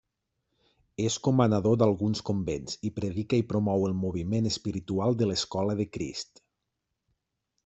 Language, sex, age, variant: Catalan, male, 30-39, Nord-Occidental